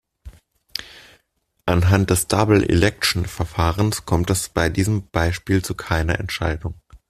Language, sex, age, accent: German, male, 19-29, Deutschland Deutsch